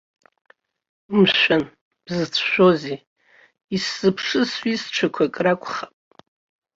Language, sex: Abkhazian, female